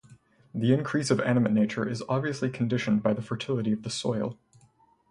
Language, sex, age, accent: English, male, 19-29, United States English